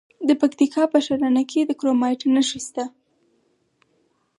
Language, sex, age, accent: Pashto, female, 19-29, معیاري پښتو